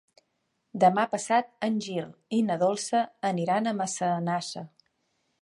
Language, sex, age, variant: Catalan, female, 40-49, Central